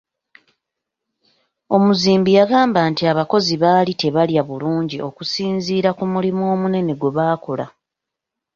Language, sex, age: Ganda, female, 19-29